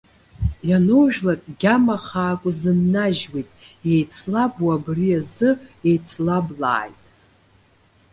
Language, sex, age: Abkhazian, female, 40-49